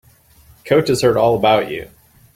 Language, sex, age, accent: English, male, 19-29, United States English